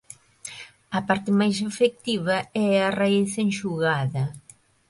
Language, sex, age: Galician, female, 50-59